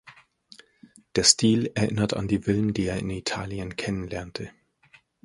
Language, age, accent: German, 30-39, Deutschland Deutsch